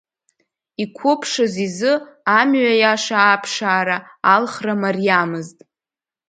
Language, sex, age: Abkhazian, female, under 19